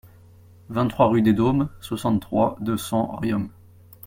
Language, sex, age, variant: French, male, 30-39, Français de métropole